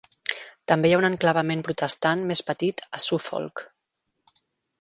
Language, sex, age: Catalan, female, 40-49